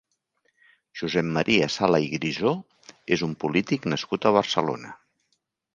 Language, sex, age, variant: Catalan, male, 60-69, Central